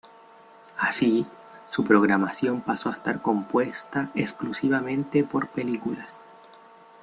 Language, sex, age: Spanish, male, 19-29